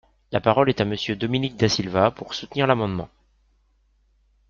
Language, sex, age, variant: French, male, 40-49, Français de métropole